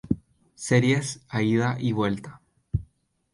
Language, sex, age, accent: Spanish, male, 19-29, Chileno: Chile, Cuyo